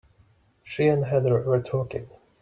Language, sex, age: English, male, 30-39